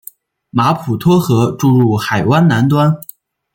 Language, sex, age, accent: Chinese, male, 19-29, 出生地：山西省